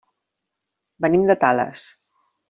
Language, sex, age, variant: Catalan, female, 40-49, Central